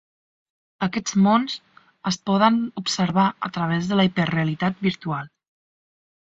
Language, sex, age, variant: Catalan, female, 19-29, Central